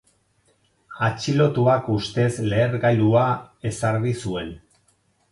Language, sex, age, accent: Basque, male, 60-69, Erdialdekoa edo Nafarra (Gipuzkoa, Nafarroa)